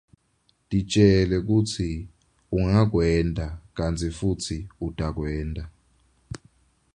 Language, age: Swati, 19-29